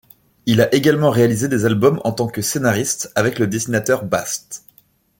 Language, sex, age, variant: French, male, 19-29, Français de métropole